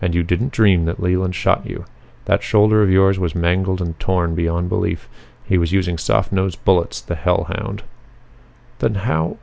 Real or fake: real